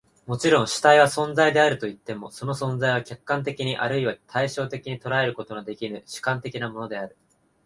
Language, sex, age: Japanese, male, 19-29